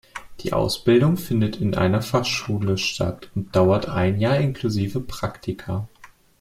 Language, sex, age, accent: German, male, 19-29, Deutschland Deutsch